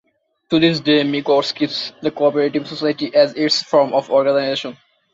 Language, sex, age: English, male, 19-29